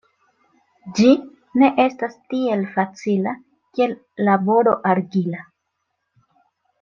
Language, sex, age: Esperanto, female, 40-49